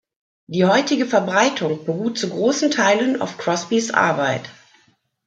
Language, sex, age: German, female, 50-59